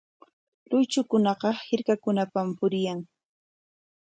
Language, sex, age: Corongo Ancash Quechua, female, 30-39